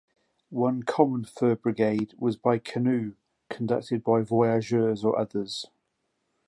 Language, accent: English, England English